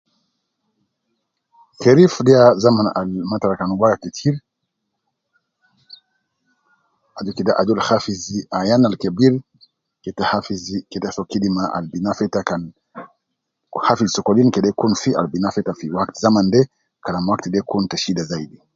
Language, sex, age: Nubi, male, 50-59